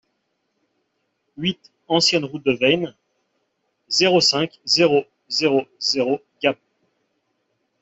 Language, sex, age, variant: French, male, 40-49, Français de métropole